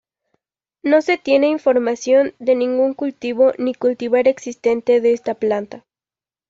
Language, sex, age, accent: Spanish, female, 19-29, México